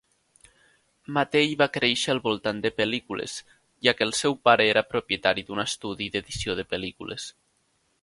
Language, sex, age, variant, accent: Catalan, male, under 19, Nord-Occidental, Tortosí